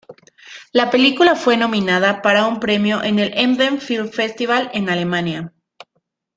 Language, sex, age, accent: Spanish, female, 19-29, México